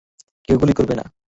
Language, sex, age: Bengali, male, under 19